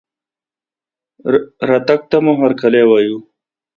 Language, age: Pashto, 30-39